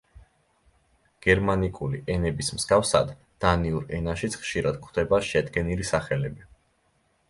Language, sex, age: Georgian, male, 19-29